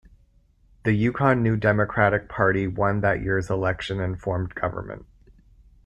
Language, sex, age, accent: English, male, 30-39, Canadian English